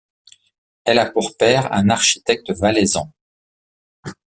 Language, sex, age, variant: French, male, 40-49, Français de métropole